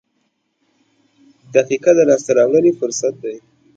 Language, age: Pashto, 19-29